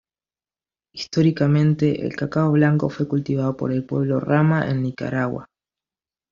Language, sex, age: Spanish, male, under 19